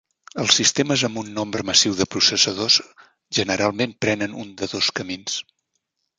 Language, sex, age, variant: Catalan, male, 60-69, Central